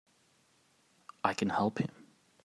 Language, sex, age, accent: English, male, 19-29, Australian English